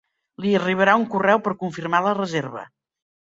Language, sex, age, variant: Catalan, female, 60-69, Central